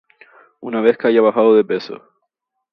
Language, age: Spanish, 19-29